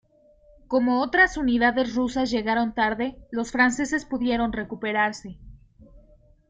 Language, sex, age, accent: Spanish, female, 19-29, México